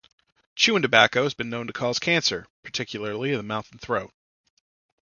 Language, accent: English, United States English